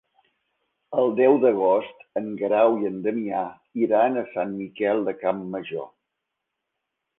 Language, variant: Catalan, Central